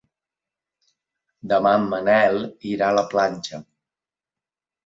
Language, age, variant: Catalan, 19-29, Balear